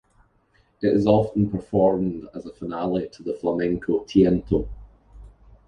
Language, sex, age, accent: English, male, 40-49, Scottish English